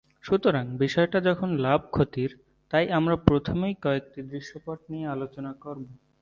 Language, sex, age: Bengali, male, 19-29